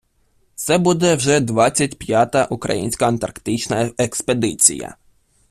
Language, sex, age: Ukrainian, male, under 19